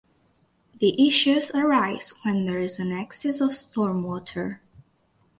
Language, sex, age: English, female, under 19